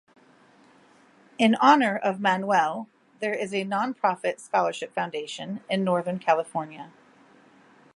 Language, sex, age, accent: English, female, 40-49, United States English